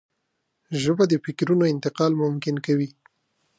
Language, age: Pashto, 19-29